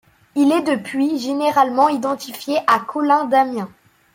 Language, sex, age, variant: French, male, under 19, Français de métropole